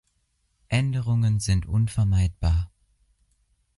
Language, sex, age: German, male, under 19